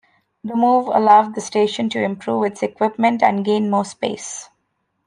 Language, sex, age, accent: English, female, 19-29, India and South Asia (India, Pakistan, Sri Lanka)